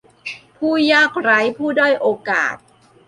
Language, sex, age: Thai, female, 40-49